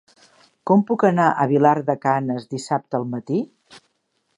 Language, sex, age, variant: Catalan, female, 60-69, Septentrional